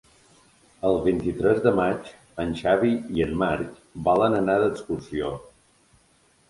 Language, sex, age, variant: Catalan, male, 30-39, Balear